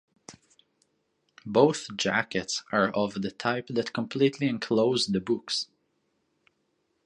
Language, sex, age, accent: English, male, 19-29, United States English